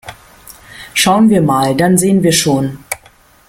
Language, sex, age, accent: German, female, 50-59, Deutschland Deutsch